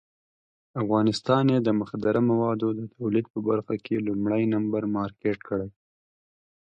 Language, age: Pashto, 19-29